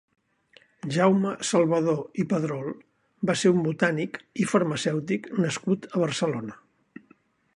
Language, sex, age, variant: Catalan, male, 70-79, Central